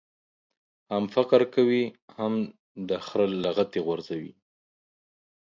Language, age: Pashto, 30-39